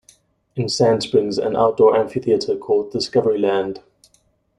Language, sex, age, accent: English, male, 30-39, Southern African (South Africa, Zimbabwe, Namibia)